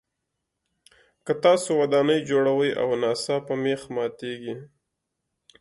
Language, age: Pashto, 19-29